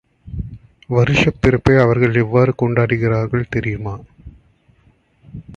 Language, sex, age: Tamil, male, 30-39